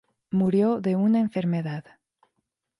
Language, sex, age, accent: Spanish, female, 40-49, México; Andino-Pacífico: Colombia, Perú, Ecuador, oeste de Bolivia y Venezuela andina